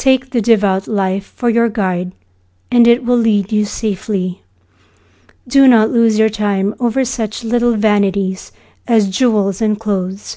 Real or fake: real